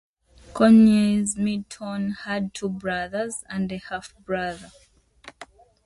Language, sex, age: English, female, 30-39